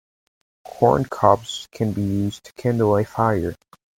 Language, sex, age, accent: English, male, under 19, Canadian English